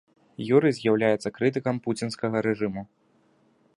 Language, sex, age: Belarusian, male, 19-29